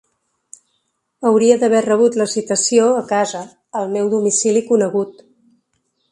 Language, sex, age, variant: Catalan, female, 40-49, Central